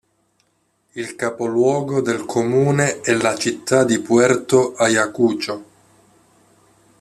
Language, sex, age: Italian, male, 19-29